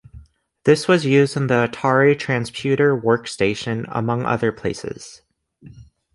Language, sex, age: English, male, under 19